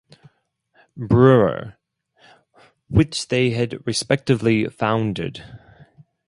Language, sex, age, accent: English, male, 30-39, United States English